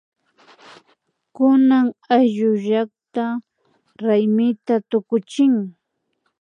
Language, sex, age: Imbabura Highland Quichua, female, 30-39